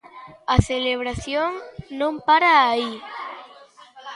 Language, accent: Galician, Normativo (estándar)